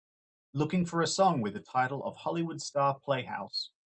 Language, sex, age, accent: English, male, 30-39, Australian English